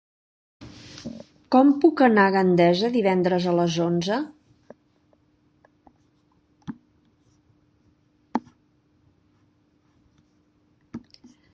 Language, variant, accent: Catalan, Balear, balear; central